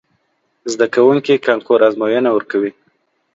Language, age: Pashto, 30-39